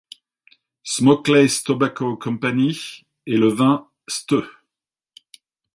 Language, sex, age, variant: French, male, 50-59, Français de métropole